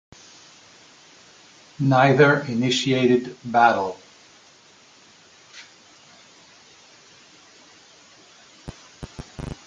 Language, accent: English, United States English